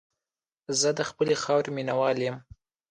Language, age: Pashto, under 19